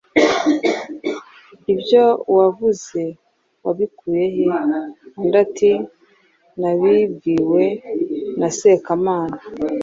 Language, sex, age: Kinyarwanda, female, 19-29